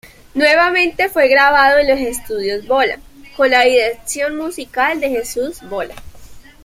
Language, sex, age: Spanish, female, 19-29